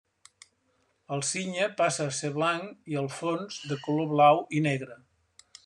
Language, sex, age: Catalan, male, 70-79